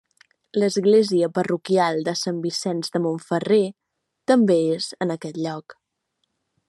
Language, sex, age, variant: Catalan, female, 19-29, Central